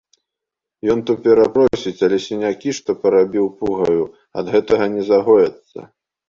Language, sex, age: Belarusian, male, 30-39